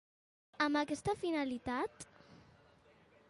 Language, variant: Catalan, Central